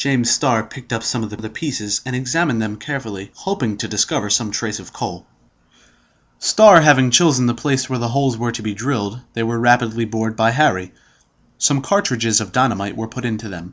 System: none